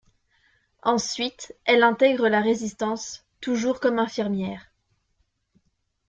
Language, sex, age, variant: French, female, under 19, Français de métropole